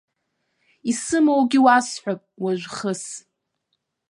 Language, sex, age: Abkhazian, female, 19-29